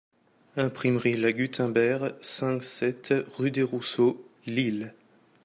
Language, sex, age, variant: French, male, 19-29, Français de métropole